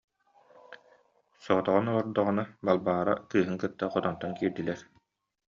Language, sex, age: Yakut, male, 30-39